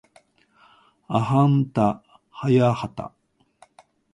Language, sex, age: Japanese, male, 60-69